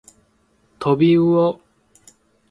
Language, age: Japanese, 30-39